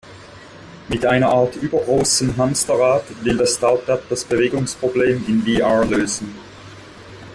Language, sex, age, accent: German, male, 30-39, Schweizerdeutsch